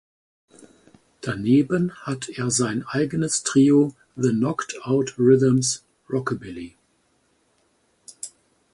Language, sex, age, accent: German, male, 50-59, Deutschland Deutsch